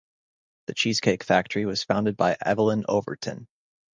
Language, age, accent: English, 19-29, United States English